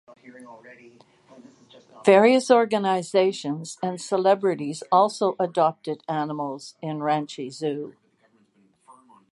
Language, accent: English, Canadian English